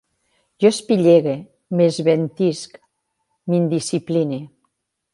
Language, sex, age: Catalan, female, 50-59